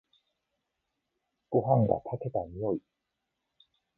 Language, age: Japanese, 50-59